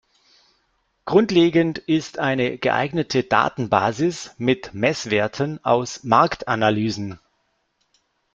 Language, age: German, 50-59